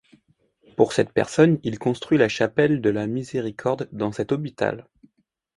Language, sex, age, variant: French, male, 19-29, Français de métropole